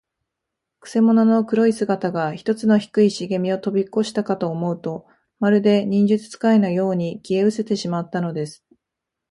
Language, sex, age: Japanese, female, 30-39